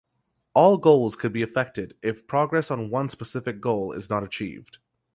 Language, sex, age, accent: English, male, 19-29, Canadian English